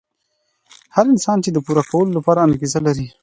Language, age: Pashto, 19-29